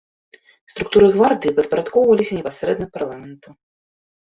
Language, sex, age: Belarusian, female, 30-39